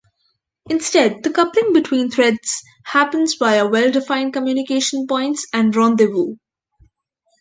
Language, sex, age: English, female, under 19